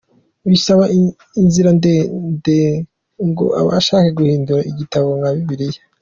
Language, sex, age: Kinyarwanda, male, 19-29